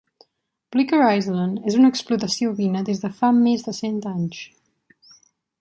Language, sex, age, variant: Catalan, female, 19-29, Central